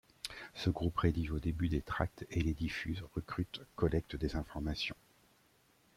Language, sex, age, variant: French, male, 50-59, Français de métropole